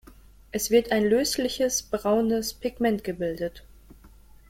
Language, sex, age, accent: German, female, 19-29, Deutschland Deutsch